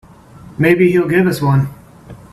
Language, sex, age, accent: English, male, 30-39, United States English